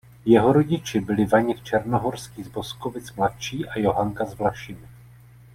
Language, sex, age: Czech, male, 40-49